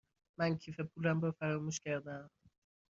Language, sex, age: Persian, male, 19-29